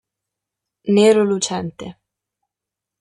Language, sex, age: Italian, female, 19-29